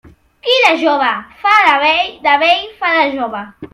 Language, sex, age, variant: Catalan, male, under 19, Central